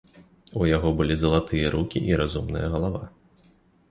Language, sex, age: Belarusian, male, 19-29